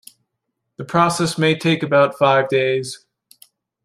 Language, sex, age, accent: English, male, 19-29, United States English